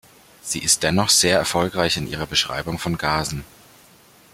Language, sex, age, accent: German, male, 19-29, Deutschland Deutsch